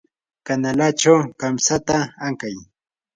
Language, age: Yanahuanca Pasco Quechua, 19-29